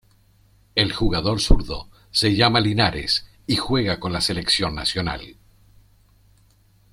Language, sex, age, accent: Spanish, male, 50-59, Rioplatense: Argentina, Uruguay, este de Bolivia, Paraguay